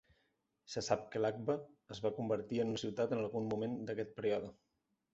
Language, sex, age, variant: Catalan, male, 30-39, Central